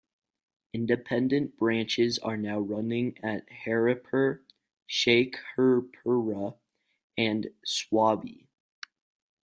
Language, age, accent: English, under 19, United States English